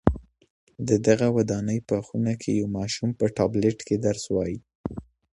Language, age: Pashto, under 19